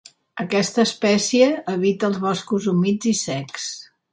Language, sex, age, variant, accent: Catalan, female, 60-69, Central, Català central